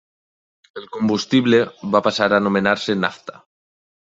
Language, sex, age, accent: Catalan, male, 19-29, valencià